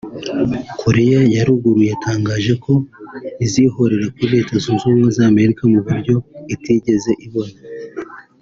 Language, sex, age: Kinyarwanda, male, 19-29